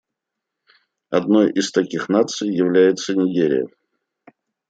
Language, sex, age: Russian, male, 40-49